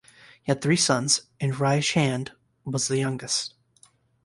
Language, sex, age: English, male, 19-29